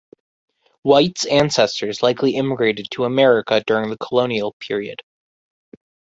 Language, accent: English, United States English